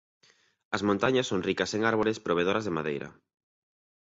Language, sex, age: Galician, male, 30-39